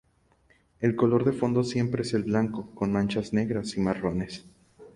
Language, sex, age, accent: Spanish, male, 19-29, México